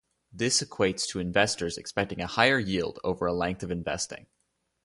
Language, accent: English, Canadian English